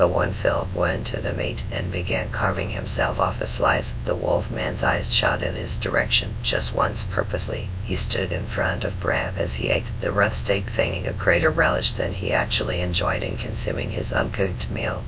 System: TTS, GradTTS